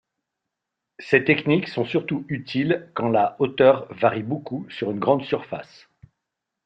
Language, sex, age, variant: French, male, 40-49, Français de métropole